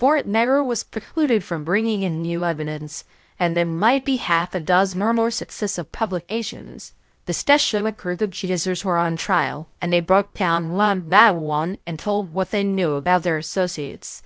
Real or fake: fake